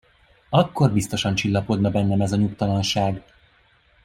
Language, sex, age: Hungarian, male, 30-39